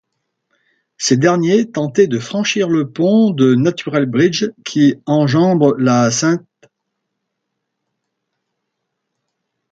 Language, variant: French, Français de métropole